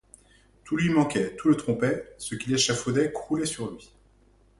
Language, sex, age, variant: French, male, 40-49, Français de métropole